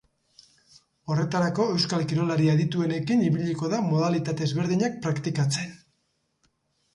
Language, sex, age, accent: Basque, male, 50-59, Mendebalekoa (Araba, Bizkaia, Gipuzkoako mendebaleko herri batzuk)